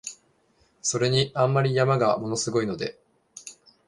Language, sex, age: Japanese, male, 19-29